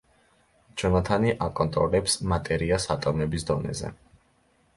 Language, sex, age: Georgian, male, 19-29